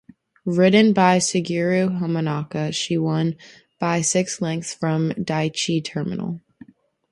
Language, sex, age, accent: English, female, under 19, United States English